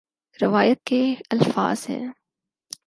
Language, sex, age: Urdu, female, 19-29